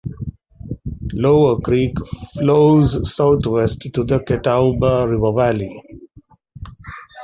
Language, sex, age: English, male, 40-49